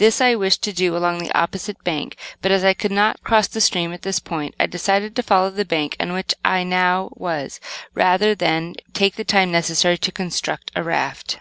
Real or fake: real